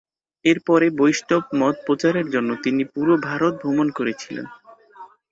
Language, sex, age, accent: Bengali, male, 19-29, Native